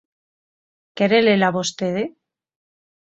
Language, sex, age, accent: Galician, female, 30-39, Normativo (estándar)